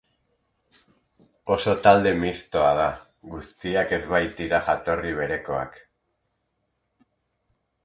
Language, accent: Basque, Erdialdekoa edo Nafarra (Gipuzkoa, Nafarroa)